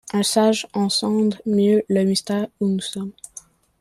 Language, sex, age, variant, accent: French, male, under 19, Français d'Amérique du Nord, Français du Canada